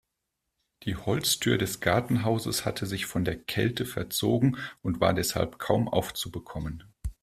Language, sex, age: German, male, 40-49